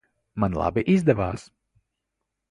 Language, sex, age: Latvian, male, 19-29